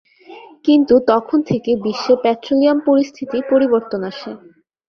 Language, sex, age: Bengali, female, 19-29